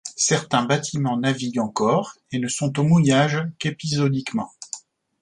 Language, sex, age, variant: French, male, 40-49, Français de métropole